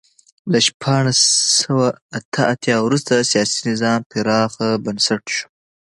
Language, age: Pashto, under 19